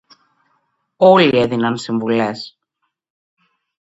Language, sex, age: Greek, female, 40-49